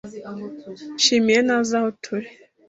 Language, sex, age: Kinyarwanda, female, 30-39